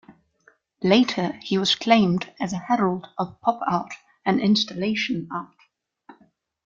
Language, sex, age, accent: English, female, 19-29, England English